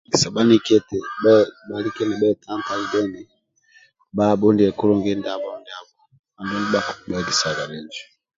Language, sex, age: Amba (Uganda), male, 40-49